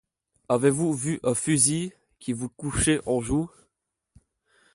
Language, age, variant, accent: French, under 19, Français d'Europe, Français de Belgique